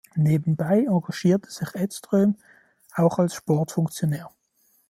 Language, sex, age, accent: German, male, 19-29, Schweizerdeutsch